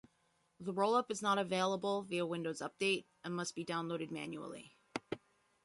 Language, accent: English, United States English